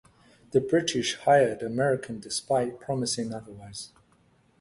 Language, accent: English, England English